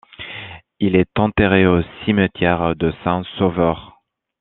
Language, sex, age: French, male, 30-39